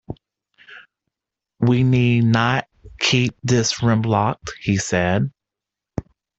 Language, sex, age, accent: English, male, 30-39, United States English